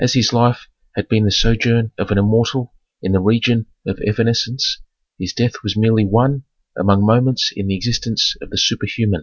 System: none